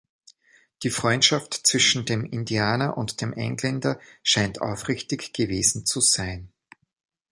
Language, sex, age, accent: German, male, 30-39, Österreichisches Deutsch